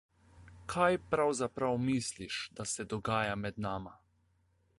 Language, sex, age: Slovenian, male, 19-29